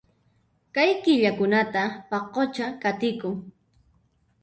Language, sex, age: Puno Quechua, female, 19-29